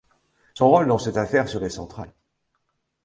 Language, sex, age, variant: French, male, 60-69, Français de métropole